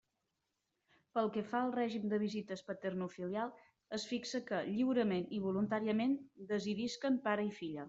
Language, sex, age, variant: Catalan, female, 30-39, Central